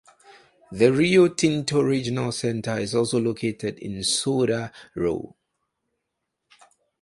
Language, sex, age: English, male, 30-39